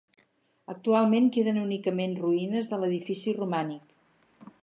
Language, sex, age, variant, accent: Catalan, female, 60-69, Central, Català central